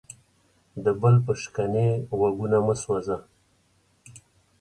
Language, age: Pashto, 60-69